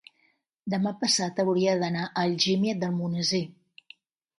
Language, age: Catalan, 60-69